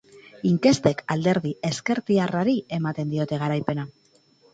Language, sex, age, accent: Basque, female, 30-39, Mendebalekoa (Araba, Bizkaia, Gipuzkoako mendebaleko herri batzuk)